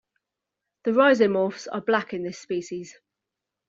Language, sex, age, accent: English, female, 40-49, England English